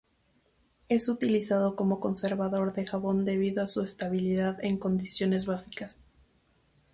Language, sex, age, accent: Spanish, female, 19-29, México